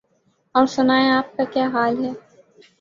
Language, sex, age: Urdu, male, 19-29